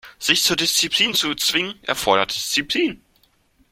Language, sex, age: German, male, 19-29